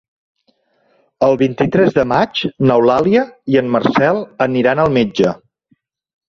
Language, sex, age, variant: Catalan, male, 40-49, Central